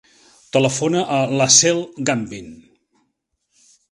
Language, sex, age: Catalan, male, 40-49